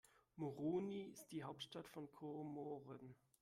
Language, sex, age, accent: German, male, 19-29, Deutschland Deutsch